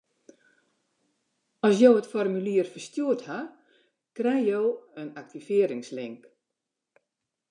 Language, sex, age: Western Frisian, female, 60-69